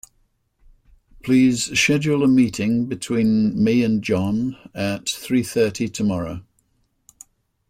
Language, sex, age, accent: English, male, 70-79, England English